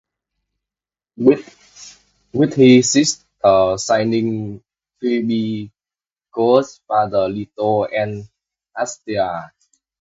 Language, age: English, 19-29